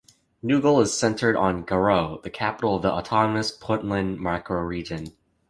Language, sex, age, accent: English, male, 19-29, United States English